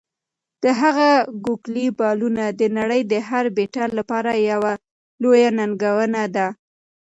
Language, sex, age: Pashto, female, 19-29